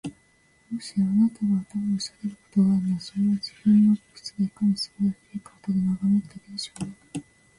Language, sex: Japanese, female